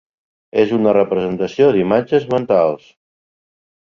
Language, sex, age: Catalan, male, 30-39